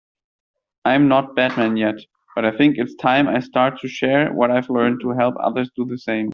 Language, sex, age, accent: English, male, 30-39, United States English